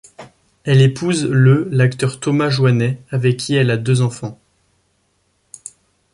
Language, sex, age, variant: French, male, 19-29, Français de métropole